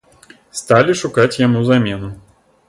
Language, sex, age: Belarusian, male, 30-39